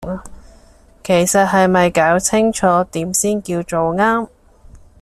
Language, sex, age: Cantonese, female, 30-39